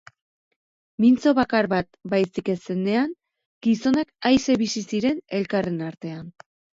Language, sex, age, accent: Basque, female, 40-49, Erdialdekoa edo Nafarra (Gipuzkoa, Nafarroa)